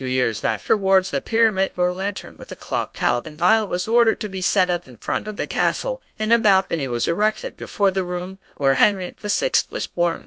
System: TTS, GlowTTS